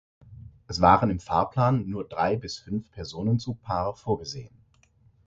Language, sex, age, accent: German, male, 40-49, Deutschland Deutsch; Hochdeutsch